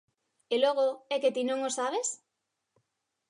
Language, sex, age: Galician, female, 30-39